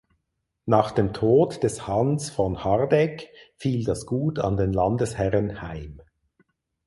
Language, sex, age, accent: German, male, 40-49, Schweizerdeutsch